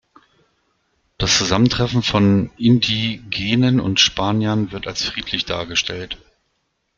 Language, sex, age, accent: German, male, 40-49, Deutschland Deutsch